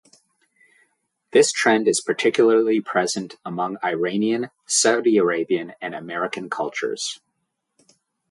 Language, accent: English, Canadian English